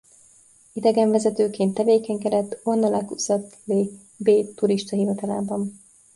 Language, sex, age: Hungarian, female, 19-29